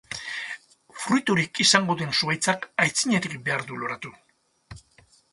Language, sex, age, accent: Basque, male, 60-69, Mendebalekoa (Araba, Bizkaia, Gipuzkoako mendebaleko herri batzuk)